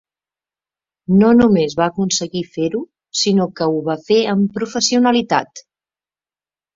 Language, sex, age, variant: Catalan, female, 60-69, Central